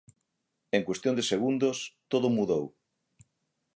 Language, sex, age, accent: Galician, male, 40-49, Normativo (estándar)